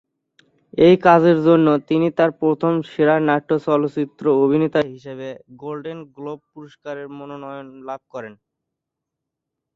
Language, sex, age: Bengali, male, 19-29